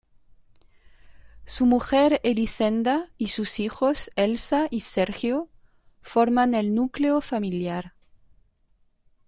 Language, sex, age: Spanish, female, 30-39